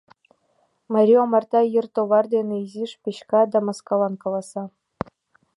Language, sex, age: Mari, female, under 19